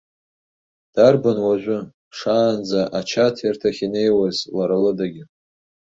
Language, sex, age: Abkhazian, male, under 19